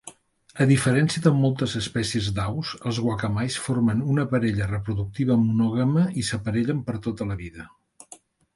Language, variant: Catalan, Central